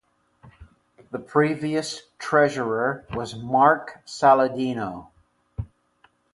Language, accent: English, United States English